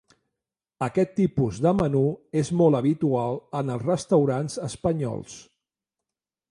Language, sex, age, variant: Catalan, male, 40-49, Central